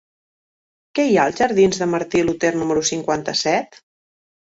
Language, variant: Catalan, Central